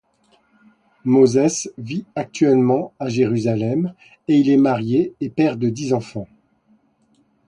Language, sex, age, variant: French, male, 50-59, Français de métropole